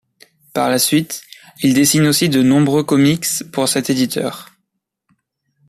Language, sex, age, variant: French, male, under 19, Français de métropole